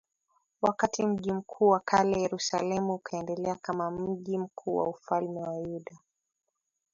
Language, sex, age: Swahili, female, 19-29